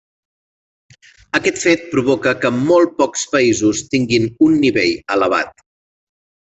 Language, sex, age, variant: Catalan, male, 40-49, Central